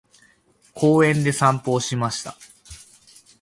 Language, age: Japanese, 30-39